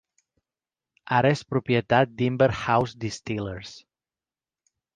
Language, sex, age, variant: Catalan, male, 40-49, Central